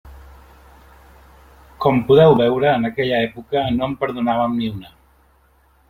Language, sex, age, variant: Catalan, male, 40-49, Central